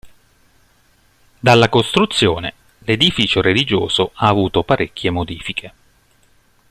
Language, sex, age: Italian, male, 40-49